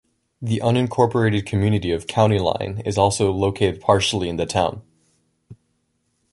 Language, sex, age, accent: English, male, under 19, United States English